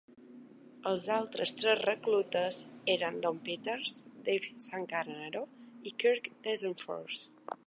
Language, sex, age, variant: Catalan, female, 30-39, Balear